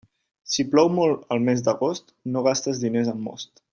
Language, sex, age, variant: Catalan, male, 19-29, Central